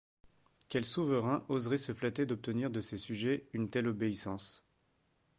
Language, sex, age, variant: French, male, 19-29, Français de métropole